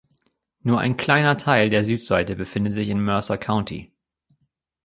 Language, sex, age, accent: German, male, 30-39, Deutschland Deutsch